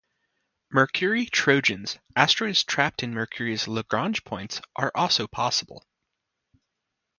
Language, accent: English, United States English